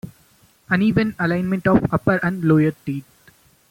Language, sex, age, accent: English, male, 19-29, India and South Asia (India, Pakistan, Sri Lanka)